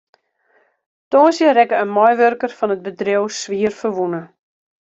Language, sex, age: Western Frisian, female, 40-49